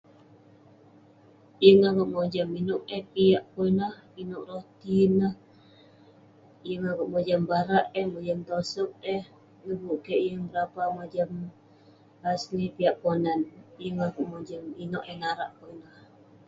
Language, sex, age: Western Penan, female, 19-29